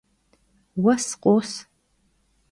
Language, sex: Kabardian, female